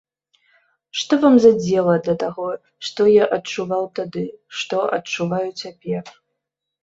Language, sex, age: Belarusian, female, 30-39